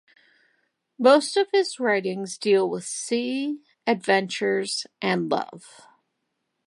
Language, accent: English, United States English